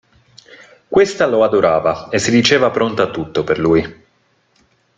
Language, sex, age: Italian, male, 19-29